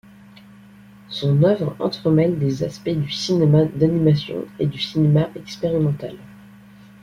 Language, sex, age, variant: French, male, under 19, Français de métropole